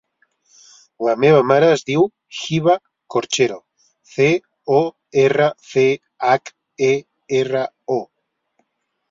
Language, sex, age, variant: Catalan, male, 40-49, Central